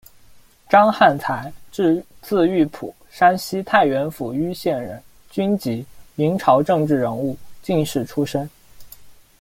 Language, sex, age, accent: Chinese, male, 19-29, 出生地：四川省